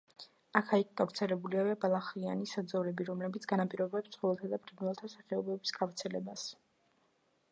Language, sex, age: Georgian, female, under 19